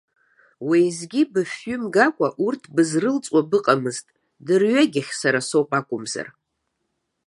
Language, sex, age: Abkhazian, female, 50-59